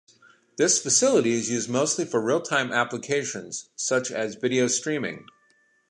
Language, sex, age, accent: English, male, 50-59, United States English